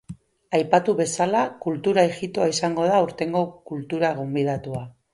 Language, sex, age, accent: Basque, female, 40-49, Mendebalekoa (Araba, Bizkaia, Gipuzkoako mendebaleko herri batzuk)